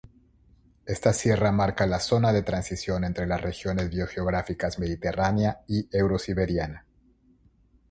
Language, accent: Spanish, México